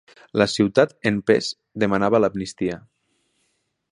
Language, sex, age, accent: Catalan, male, 19-29, Ebrenc